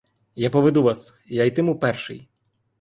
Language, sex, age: Ukrainian, male, 19-29